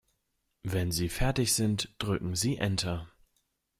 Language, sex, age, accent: German, male, 19-29, Deutschland Deutsch